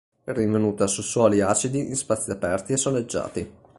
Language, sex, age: Italian, male, under 19